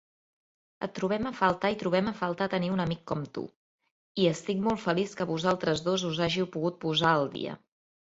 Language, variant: Catalan, Central